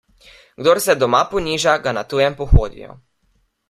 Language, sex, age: Slovenian, male, under 19